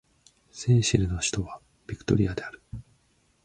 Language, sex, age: Japanese, male, 30-39